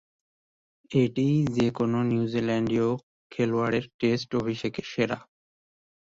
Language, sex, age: Bengali, male, 19-29